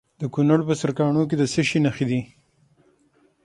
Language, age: Pashto, 40-49